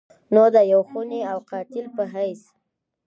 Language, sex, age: Pashto, female, 30-39